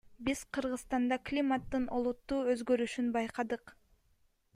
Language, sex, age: Kyrgyz, female, 19-29